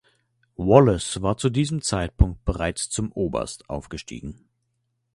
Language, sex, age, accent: German, male, 19-29, Deutschland Deutsch